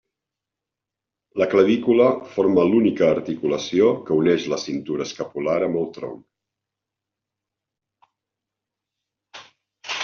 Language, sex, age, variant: Catalan, female, 50-59, Central